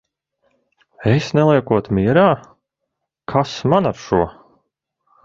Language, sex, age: Latvian, male, 30-39